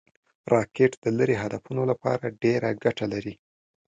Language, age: Pashto, 19-29